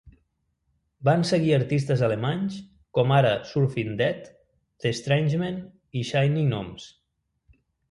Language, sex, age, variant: Catalan, male, 40-49, Central